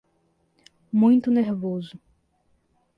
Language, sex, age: Portuguese, female, 19-29